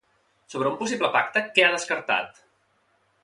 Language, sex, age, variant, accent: Catalan, male, 30-39, Central, central